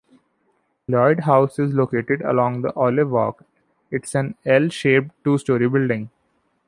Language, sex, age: English, male, 19-29